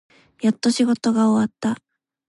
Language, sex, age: Japanese, female, 19-29